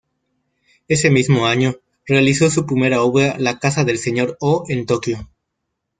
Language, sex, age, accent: Spanish, male, 19-29, México